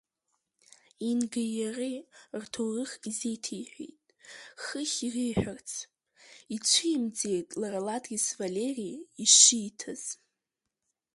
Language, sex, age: Abkhazian, female, under 19